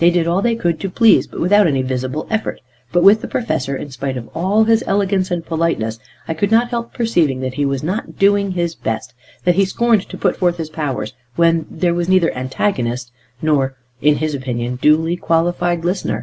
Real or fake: real